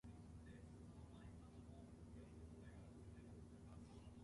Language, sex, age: English, male, 19-29